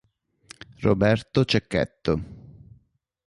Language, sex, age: Italian, male, 30-39